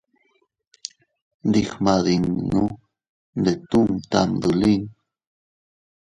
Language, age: Teutila Cuicatec, 30-39